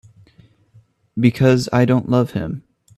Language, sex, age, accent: English, male, 19-29, United States English